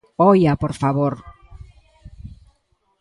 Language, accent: Galician, Normativo (estándar)